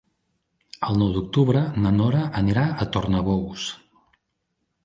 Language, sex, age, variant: Catalan, male, 40-49, Central